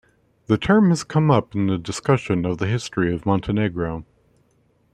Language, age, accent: English, 40-49, United States English